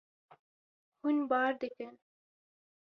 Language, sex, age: Kurdish, female, 19-29